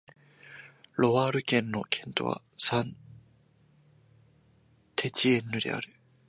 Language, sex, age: Japanese, male, under 19